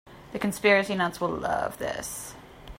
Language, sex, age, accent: English, female, 30-39, United States English